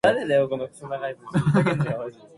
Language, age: English, under 19